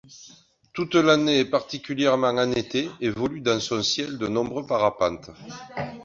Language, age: French, 50-59